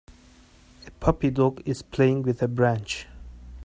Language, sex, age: English, male, 19-29